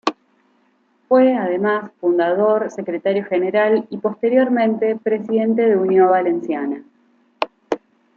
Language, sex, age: Spanish, female, 19-29